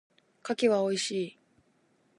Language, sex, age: Japanese, female, 19-29